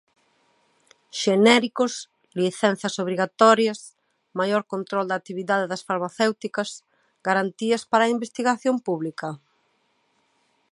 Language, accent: Galician, Atlántico (seseo e gheada)